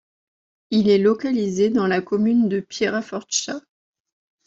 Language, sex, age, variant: French, female, 30-39, Français de métropole